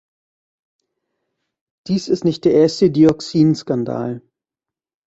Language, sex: German, male